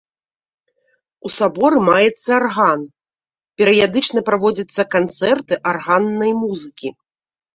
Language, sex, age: Belarusian, female, 30-39